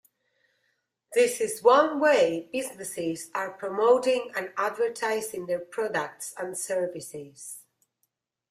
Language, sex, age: English, female, 40-49